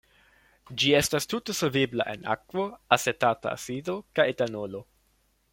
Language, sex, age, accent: Esperanto, male, 19-29, Internacia